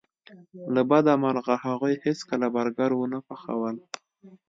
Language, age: Pashto, 19-29